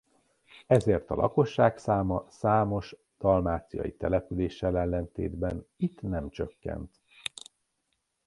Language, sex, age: Hungarian, male, 30-39